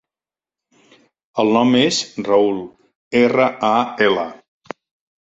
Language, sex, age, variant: Catalan, male, 60-69, Septentrional